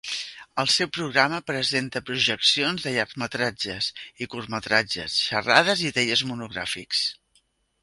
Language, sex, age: Catalan, female, 50-59